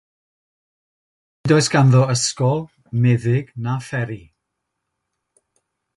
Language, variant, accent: Welsh, South-Western Welsh, Y Deyrnas Unedig Cymraeg